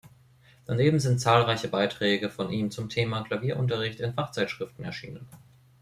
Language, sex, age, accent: German, male, 19-29, Deutschland Deutsch